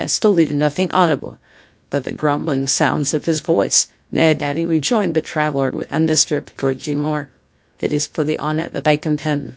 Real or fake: fake